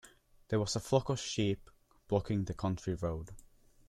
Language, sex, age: English, male, under 19